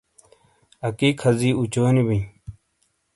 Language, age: Shina, 30-39